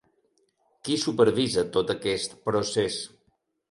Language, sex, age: Catalan, male, 40-49